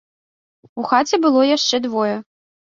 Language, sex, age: Belarusian, female, 30-39